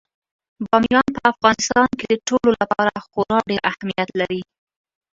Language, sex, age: Pashto, female, 19-29